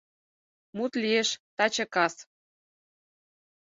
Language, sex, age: Mari, female, 19-29